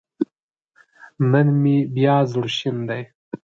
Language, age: Pashto, 19-29